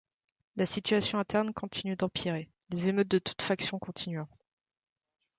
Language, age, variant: French, 30-39, Français de métropole